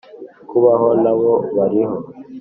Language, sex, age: Kinyarwanda, male, under 19